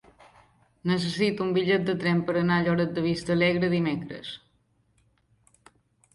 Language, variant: Catalan, Balear